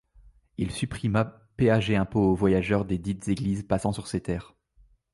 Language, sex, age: French, male, 19-29